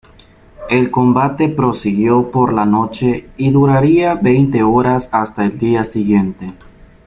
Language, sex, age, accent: Spanish, male, 19-29, América central